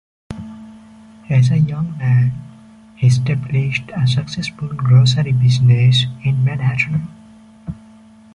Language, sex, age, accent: English, male, 19-29, India and South Asia (India, Pakistan, Sri Lanka)